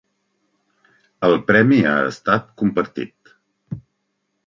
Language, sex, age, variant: Catalan, male, 40-49, Central